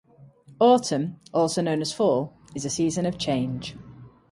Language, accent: English, England English